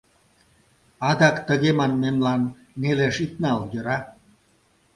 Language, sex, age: Mari, male, 60-69